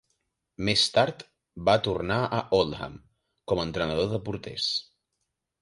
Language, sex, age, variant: Catalan, male, 19-29, Nord-Occidental